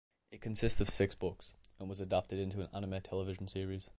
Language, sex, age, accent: English, male, under 19, England English